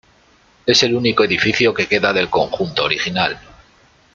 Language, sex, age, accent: Spanish, male, 30-39, España: Centro-Sur peninsular (Madrid, Toledo, Castilla-La Mancha)